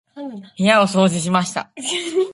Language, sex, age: Japanese, female, under 19